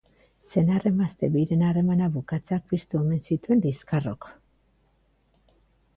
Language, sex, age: Basque, female, 40-49